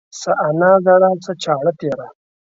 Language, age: Pashto, 19-29